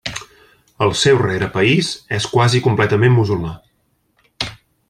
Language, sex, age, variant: Catalan, male, 30-39, Central